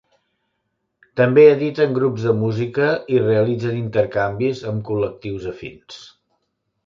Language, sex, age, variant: Catalan, male, 60-69, Central